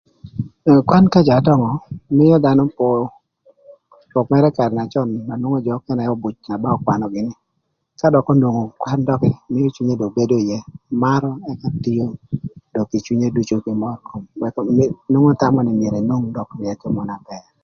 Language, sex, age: Thur, male, 40-49